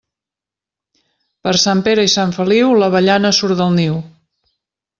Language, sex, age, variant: Catalan, female, 50-59, Central